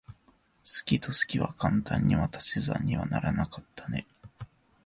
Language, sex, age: Japanese, male, 19-29